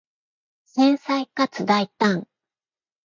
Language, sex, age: Japanese, female, 50-59